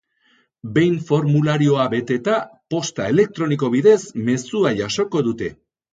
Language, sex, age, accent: Basque, male, 60-69, Erdialdekoa edo Nafarra (Gipuzkoa, Nafarroa)